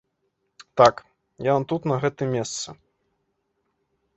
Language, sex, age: Belarusian, male, 19-29